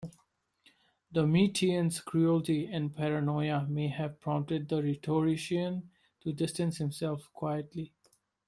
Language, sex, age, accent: English, male, 19-29, India and South Asia (India, Pakistan, Sri Lanka)